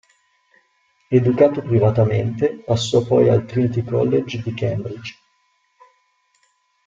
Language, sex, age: Italian, male, 40-49